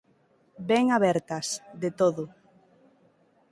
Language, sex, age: Galician, female, 19-29